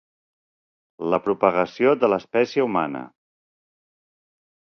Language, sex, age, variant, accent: Catalan, male, 40-49, Central, central